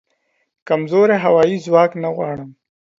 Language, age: Pashto, 30-39